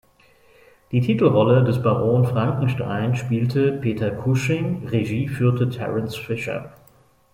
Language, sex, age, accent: German, male, 40-49, Deutschland Deutsch